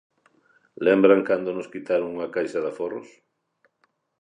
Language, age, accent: Galician, 60-69, Normativo (estándar)